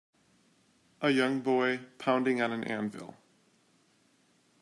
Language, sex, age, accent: English, male, 30-39, United States English